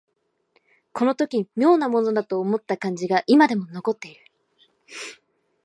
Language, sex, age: Japanese, female, under 19